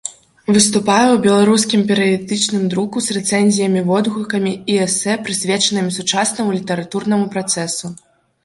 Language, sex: Belarusian, male